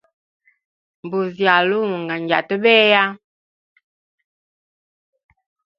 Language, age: Hemba, 19-29